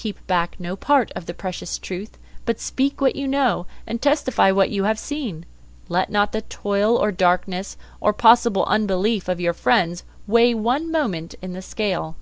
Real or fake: real